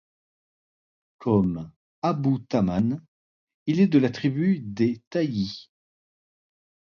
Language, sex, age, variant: French, male, 40-49, Français de métropole